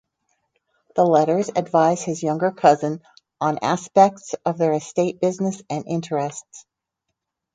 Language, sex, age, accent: English, female, 60-69, United States English